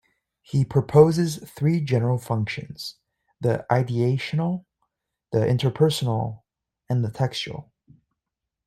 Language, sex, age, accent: English, male, 19-29, Canadian English